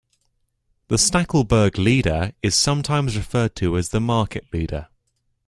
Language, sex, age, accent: English, male, under 19, England English